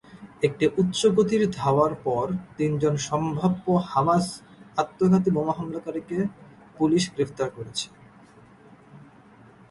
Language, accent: Bengali, Bangladeshi